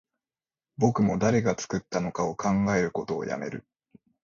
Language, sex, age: Japanese, male, 19-29